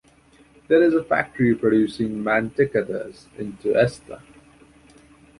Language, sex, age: English, male, 19-29